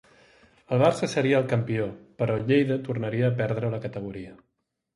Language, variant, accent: Catalan, Central, central